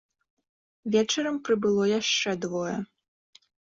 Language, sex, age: Belarusian, female, 19-29